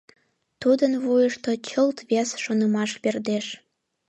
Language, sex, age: Mari, female, 19-29